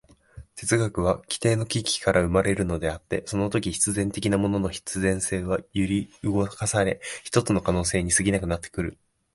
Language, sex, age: Japanese, male, 19-29